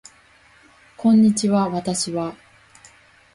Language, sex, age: Japanese, female, 19-29